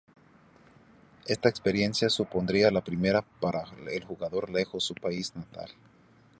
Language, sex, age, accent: Spanish, male, 30-39, México